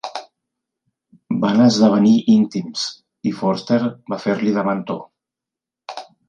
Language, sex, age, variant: Catalan, male, 40-49, Central